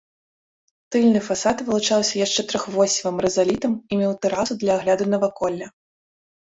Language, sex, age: Belarusian, female, 30-39